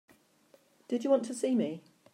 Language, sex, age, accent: English, female, 60-69, England English